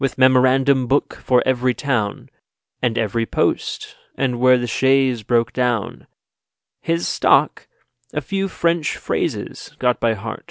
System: none